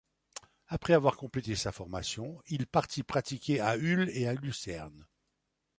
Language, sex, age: French, male, 60-69